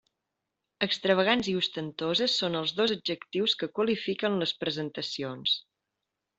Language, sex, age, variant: Catalan, female, 30-39, Septentrional